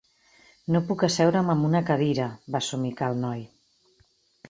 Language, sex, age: Catalan, female, 50-59